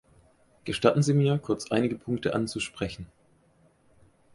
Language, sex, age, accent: German, male, 30-39, Deutschland Deutsch